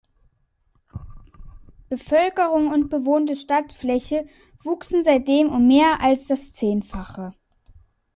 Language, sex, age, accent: German, male, under 19, Deutschland Deutsch